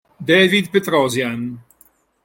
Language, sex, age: Italian, male, 60-69